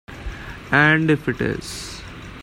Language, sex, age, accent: English, male, 19-29, India and South Asia (India, Pakistan, Sri Lanka)